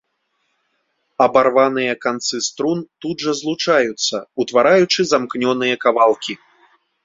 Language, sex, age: Belarusian, male, 40-49